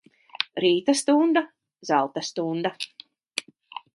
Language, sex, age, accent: Latvian, female, 50-59, Rigas